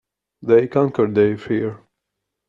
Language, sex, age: English, male, 19-29